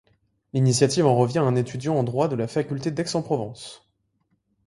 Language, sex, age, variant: French, male, 19-29, Français de métropole